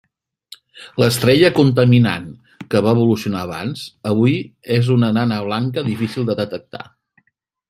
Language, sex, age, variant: Catalan, male, 40-49, Central